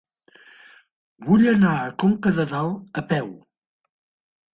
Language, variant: Catalan, Central